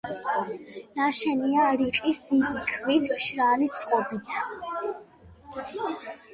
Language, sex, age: Georgian, female, under 19